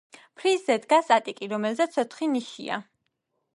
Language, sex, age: Georgian, female, 19-29